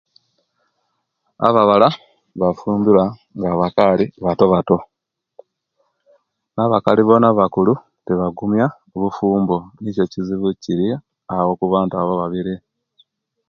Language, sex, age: Kenyi, male, 40-49